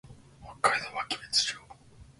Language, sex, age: Japanese, male, 19-29